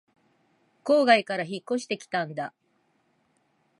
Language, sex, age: Japanese, female, 50-59